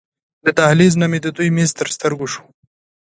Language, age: Pashto, 30-39